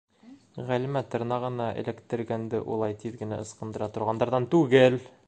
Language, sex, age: Bashkir, male, 30-39